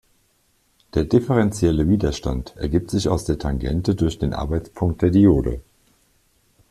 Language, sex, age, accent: German, male, 40-49, Deutschland Deutsch